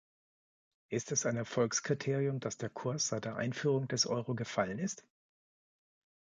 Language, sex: German, male